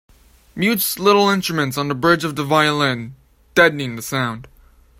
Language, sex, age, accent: English, male, under 19, United States English